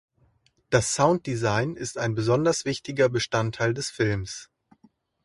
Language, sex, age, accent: German, male, 19-29, Deutschland Deutsch